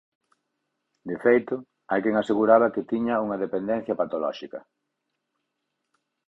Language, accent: Galician, Central (gheada); Normativo (estándar)